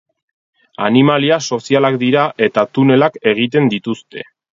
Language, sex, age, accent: Basque, male, 30-39, Erdialdekoa edo Nafarra (Gipuzkoa, Nafarroa)